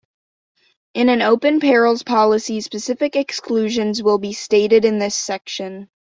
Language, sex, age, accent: English, female, under 19, United States English